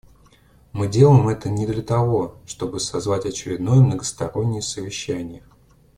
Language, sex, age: Russian, male, 30-39